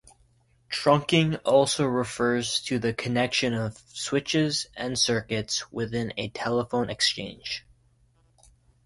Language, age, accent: English, 19-29, United States English